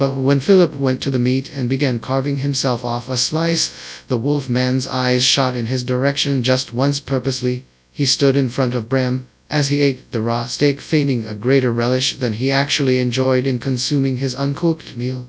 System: TTS, FastPitch